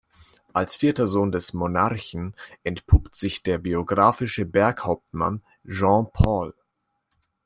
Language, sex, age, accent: German, male, 19-29, Deutschland Deutsch